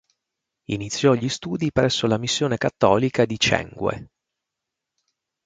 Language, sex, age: Italian, male, 40-49